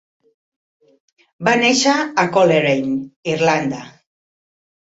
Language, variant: Catalan, Central